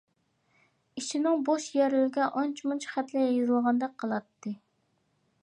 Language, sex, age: Uyghur, female, 19-29